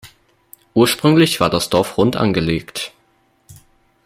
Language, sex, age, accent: German, male, 19-29, Deutschland Deutsch